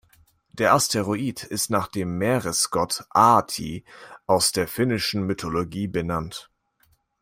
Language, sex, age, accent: German, male, 19-29, Deutschland Deutsch